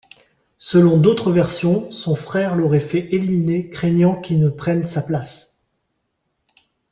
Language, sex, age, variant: French, male, 30-39, Français de métropole